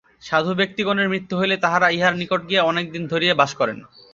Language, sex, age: Bengali, male, 19-29